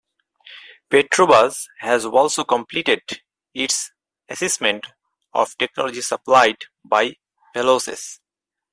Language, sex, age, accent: English, male, 19-29, India and South Asia (India, Pakistan, Sri Lanka); bangladesh